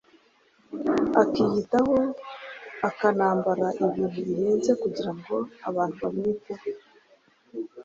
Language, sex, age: Kinyarwanda, female, 30-39